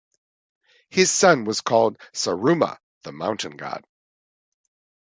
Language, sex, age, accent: English, male, 50-59, United States English